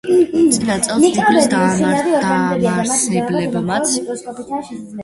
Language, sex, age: Georgian, female, under 19